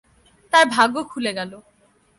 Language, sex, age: Bengali, female, under 19